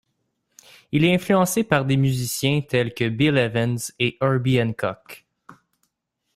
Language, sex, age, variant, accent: French, male, 19-29, Français d'Amérique du Nord, Français du Canada